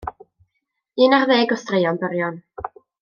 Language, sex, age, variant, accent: Welsh, female, 19-29, North-Eastern Welsh, Y Deyrnas Unedig Cymraeg